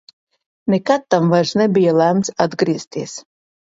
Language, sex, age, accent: Latvian, female, 40-49, Riga